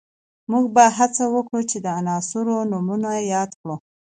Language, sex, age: Pashto, female, 19-29